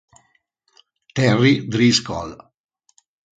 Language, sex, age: Italian, male, 40-49